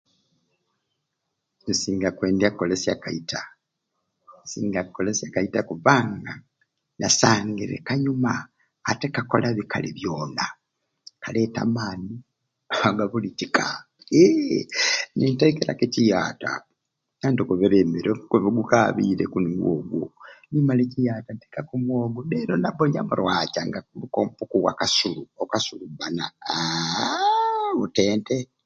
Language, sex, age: Ruuli, male, 70-79